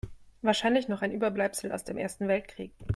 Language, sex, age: German, female, 30-39